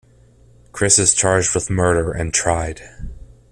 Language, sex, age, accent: English, male, 30-39, Canadian English